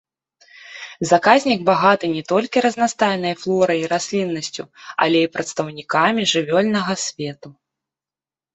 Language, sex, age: Belarusian, female, 30-39